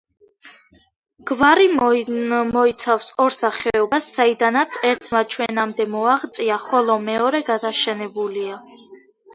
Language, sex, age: Georgian, female, under 19